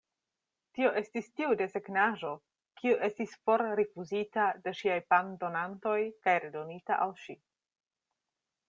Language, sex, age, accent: Esperanto, female, 40-49, Internacia